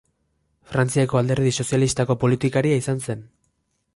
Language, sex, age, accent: Basque, male, 19-29, Erdialdekoa edo Nafarra (Gipuzkoa, Nafarroa)